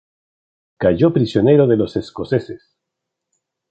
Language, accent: Spanish, Chileno: Chile, Cuyo